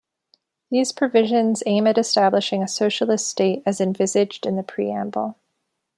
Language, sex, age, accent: English, female, 19-29, United States English